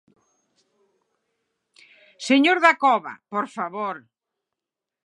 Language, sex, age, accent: Galician, male, 19-29, Central (gheada)